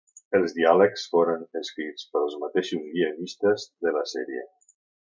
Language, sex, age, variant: Catalan, male, 70-79, Central